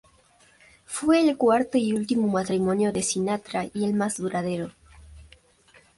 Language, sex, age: Spanish, female, under 19